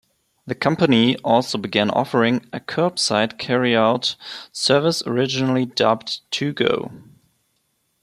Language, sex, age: English, male, 19-29